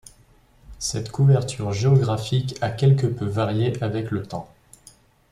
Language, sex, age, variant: French, male, 19-29, Français de métropole